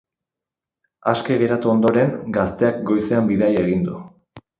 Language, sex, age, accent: Basque, male, 19-29, Erdialdekoa edo Nafarra (Gipuzkoa, Nafarroa)